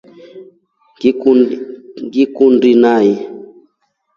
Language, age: Rombo, 30-39